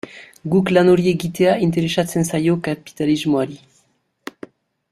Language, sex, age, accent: Basque, male, 19-29, Nafar-lapurtarra edo Zuberotarra (Lapurdi, Nafarroa Beherea, Zuberoa)